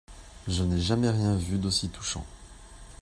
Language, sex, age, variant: French, male, 40-49, Français de métropole